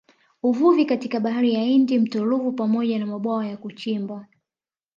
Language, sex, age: Swahili, male, 19-29